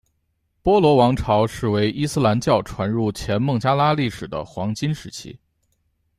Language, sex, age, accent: Chinese, male, 19-29, 出生地：河北省